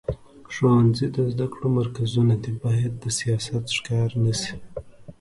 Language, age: Pashto, 19-29